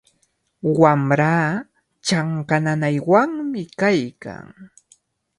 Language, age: Cajatambo North Lima Quechua, 19-29